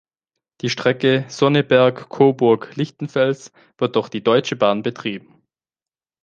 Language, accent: German, Deutschland Deutsch